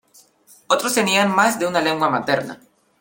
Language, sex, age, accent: Spanish, male, under 19, Andino-Pacífico: Colombia, Perú, Ecuador, oeste de Bolivia y Venezuela andina